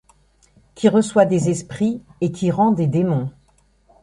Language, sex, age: French, female, 50-59